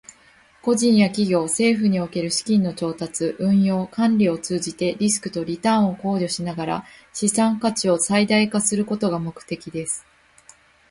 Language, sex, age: Japanese, female, 19-29